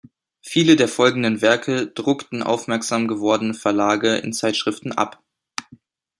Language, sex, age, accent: German, male, under 19, Deutschland Deutsch